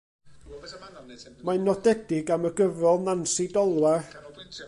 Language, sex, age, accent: Welsh, male, 40-49, Y Deyrnas Unedig Cymraeg